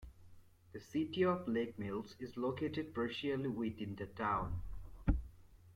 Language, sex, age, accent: English, male, 19-29, United States English